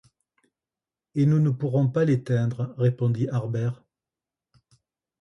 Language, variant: French, Français de métropole